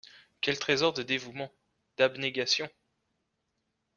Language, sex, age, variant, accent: French, male, 19-29, Français d'Europe, Français de Suisse